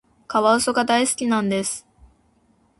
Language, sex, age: Japanese, female, 19-29